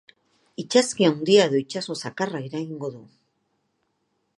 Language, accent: Basque, Erdialdekoa edo Nafarra (Gipuzkoa, Nafarroa)